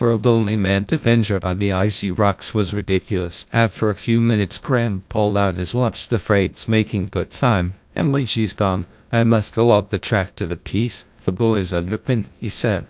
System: TTS, GlowTTS